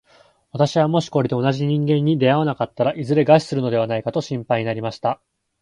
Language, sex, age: Japanese, male, 19-29